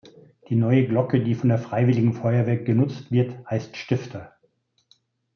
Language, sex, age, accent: German, male, 50-59, Deutschland Deutsch